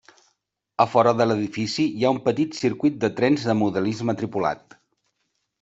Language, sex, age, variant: Catalan, male, 50-59, Central